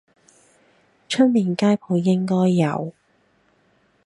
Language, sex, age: Cantonese, female, 19-29